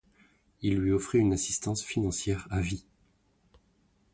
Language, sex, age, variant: French, male, 30-39, Français de métropole